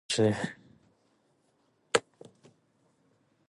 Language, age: English, 19-29